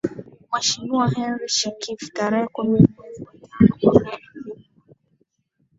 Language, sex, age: Swahili, female, 19-29